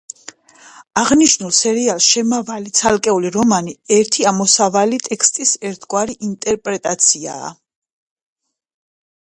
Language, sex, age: Georgian, female, 30-39